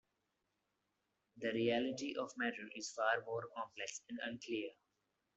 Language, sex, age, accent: English, male, 19-29, India and South Asia (India, Pakistan, Sri Lanka)